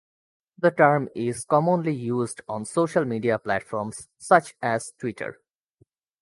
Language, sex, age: English, male, 19-29